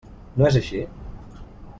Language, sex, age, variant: Catalan, male, 30-39, Balear